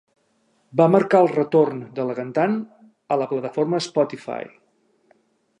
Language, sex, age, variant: Catalan, male, 60-69, Central